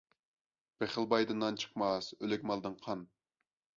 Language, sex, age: Uyghur, male, 19-29